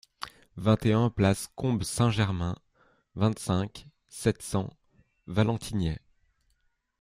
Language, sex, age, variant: French, male, 30-39, Français de métropole